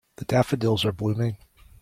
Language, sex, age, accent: English, male, 40-49, United States English